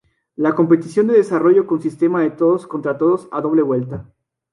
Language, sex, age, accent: Spanish, male, 19-29, México